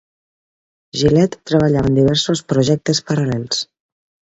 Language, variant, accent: Catalan, Nord-Occidental, nord-occidental